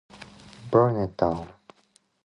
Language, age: English, 19-29